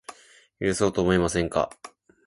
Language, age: Japanese, 19-29